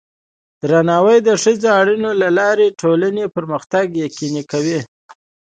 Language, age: Pashto, 30-39